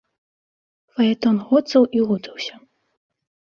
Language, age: Belarusian, 19-29